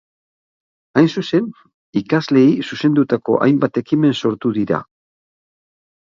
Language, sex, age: Basque, male, 60-69